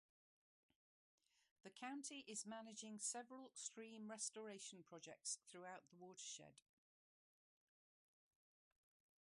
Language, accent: English, England English